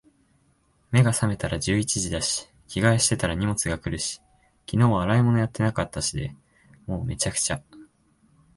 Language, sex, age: Japanese, male, 19-29